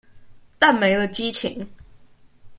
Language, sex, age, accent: Chinese, female, 19-29, 出生地：臺北市